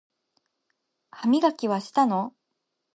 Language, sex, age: Japanese, female, 19-29